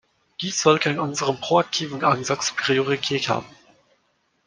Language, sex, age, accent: German, male, 19-29, Deutschland Deutsch